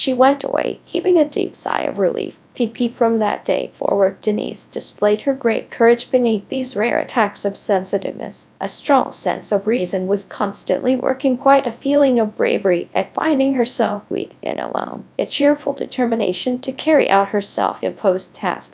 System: TTS, GradTTS